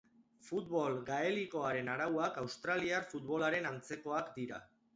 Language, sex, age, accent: Basque, male, 30-39, Mendebalekoa (Araba, Bizkaia, Gipuzkoako mendebaleko herri batzuk)